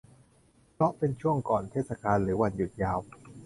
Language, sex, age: Thai, male, 19-29